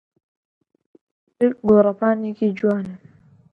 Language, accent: Central Kurdish, سۆرانی